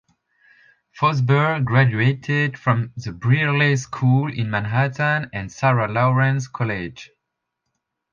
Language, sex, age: English, male, 30-39